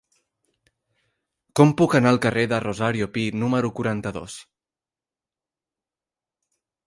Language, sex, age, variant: Catalan, male, 19-29, Central